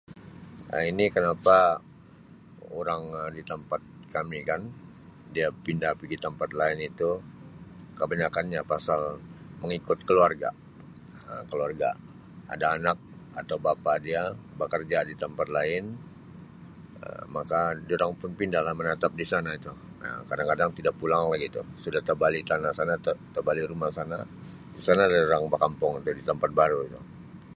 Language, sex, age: Sabah Malay, male, 50-59